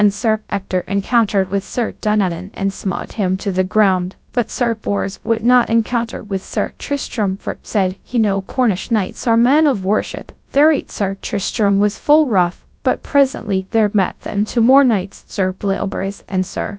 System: TTS, GradTTS